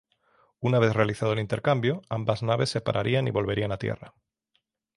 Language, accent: Spanish, España: Centro-Sur peninsular (Madrid, Toledo, Castilla-La Mancha); España: Sur peninsular (Andalucia, Extremadura, Murcia)